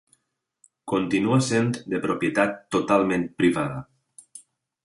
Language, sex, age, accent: Catalan, male, 30-39, valencià